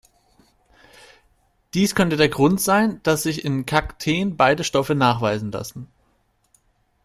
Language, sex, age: German, male, 19-29